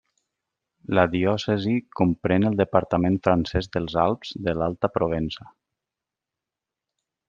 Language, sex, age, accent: Catalan, male, 30-39, valencià